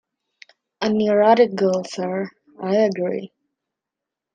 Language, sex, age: English, female, 19-29